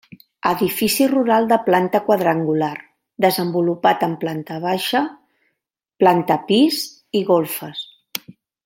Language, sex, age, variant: Catalan, female, 50-59, Central